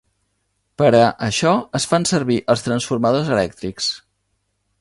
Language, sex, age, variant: Catalan, male, 50-59, Central